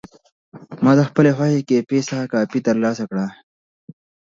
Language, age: Pashto, 19-29